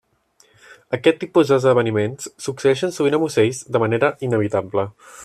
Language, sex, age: Catalan, male, 19-29